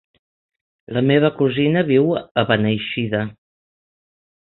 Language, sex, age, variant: Catalan, female, 60-69, Central